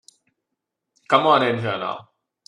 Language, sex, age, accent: English, male, 19-29, India and South Asia (India, Pakistan, Sri Lanka)